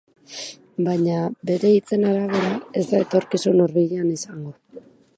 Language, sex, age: Basque, female, 19-29